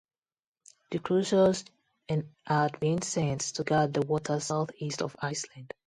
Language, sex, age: English, female, 19-29